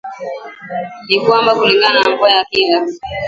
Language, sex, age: Swahili, female, 19-29